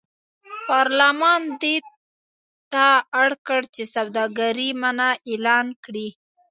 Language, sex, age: Pashto, female, 30-39